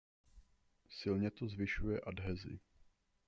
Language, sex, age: Czech, male, 19-29